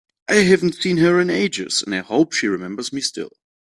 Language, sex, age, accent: English, male, 19-29, United States English